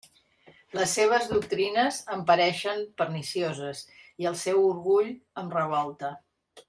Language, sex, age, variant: Catalan, female, 50-59, Central